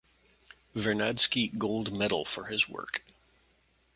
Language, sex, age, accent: English, male, 50-59, Canadian English